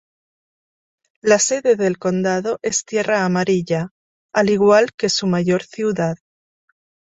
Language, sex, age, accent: Spanish, female, 50-59, España: Norte peninsular (Asturias, Castilla y León, Cantabria, País Vasco, Navarra, Aragón, La Rioja, Guadalajara, Cuenca)